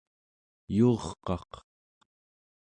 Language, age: Central Yupik, 30-39